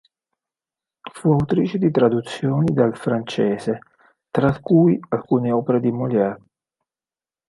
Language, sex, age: Italian, male, 40-49